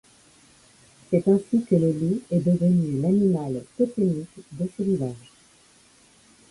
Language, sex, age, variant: French, female, 50-59, Français de métropole